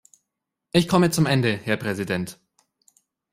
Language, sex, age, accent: German, male, 19-29, Deutschland Deutsch